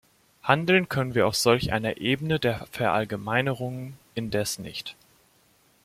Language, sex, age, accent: German, male, 19-29, Deutschland Deutsch